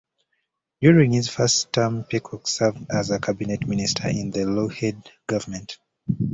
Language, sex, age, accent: English, male, 19-29, United States English